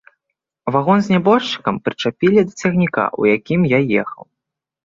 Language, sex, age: Belarusian, male, under 19